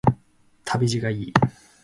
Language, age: Japanese, 19-29